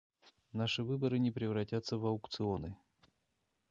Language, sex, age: Russian, male, 40-49